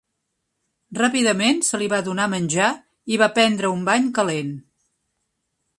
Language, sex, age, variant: Catalan, female, 60-69, Central